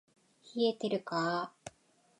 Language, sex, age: Japanese, female, 40-49